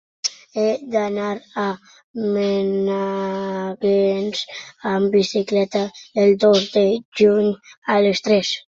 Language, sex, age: Catalan, male, 60-69